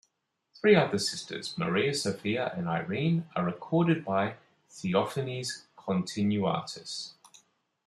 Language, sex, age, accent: English, male, 30-39, Australian English